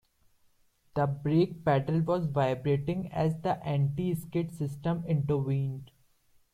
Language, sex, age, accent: English, male, 19-29, India and South Asia (India, Pakistan, Sri Lanka)